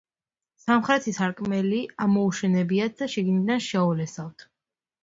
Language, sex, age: Georgian, female, under 19